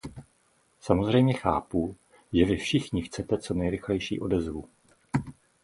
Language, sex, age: Czech, male, 50-59